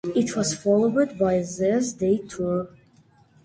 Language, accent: English, United States English